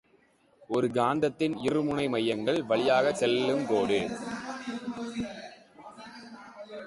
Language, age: Tamil, 19-29